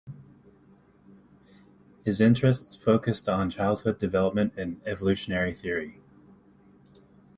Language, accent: English, United States English